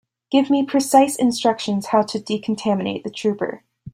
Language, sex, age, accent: English, female, under 19, United States English